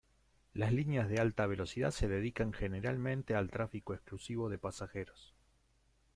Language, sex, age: Spanish, male, 50-59